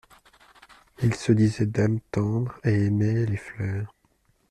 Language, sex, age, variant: French, male, 30-39, Français de métropole